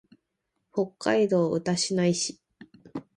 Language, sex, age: Japanese, female, 19-29